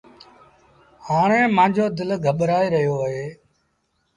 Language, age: Sindhi Bhil, 40-49